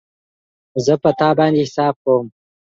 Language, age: Pashto, 19-29